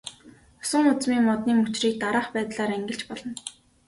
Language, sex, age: Mongolian, female, 19-29